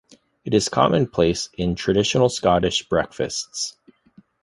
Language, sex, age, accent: English, male, 30-39, United States English